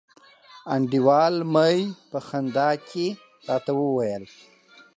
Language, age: Pashto, 30-39